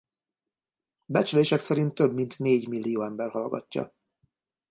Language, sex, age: Hungarian, male, 50-59